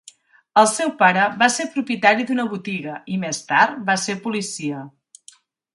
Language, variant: Catalan, Central